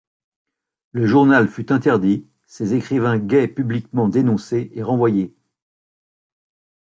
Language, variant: French, Français de métropole